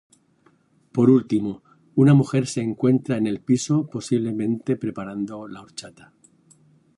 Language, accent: Spanish, España: Centro-Sur peninsular (Madrid, Toledo, Castilla-La Mancha)